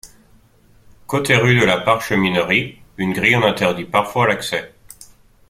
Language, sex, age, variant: French, male, 30-39, Français de métropole